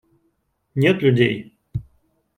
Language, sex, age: Russian, male, 30-39